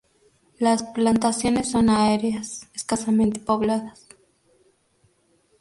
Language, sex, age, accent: Spanish, female, under 19, México